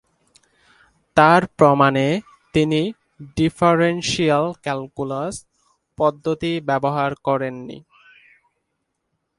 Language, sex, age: Bengali, male, 19-29